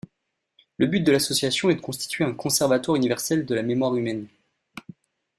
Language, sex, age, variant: French, male, 19-29, Français de métropole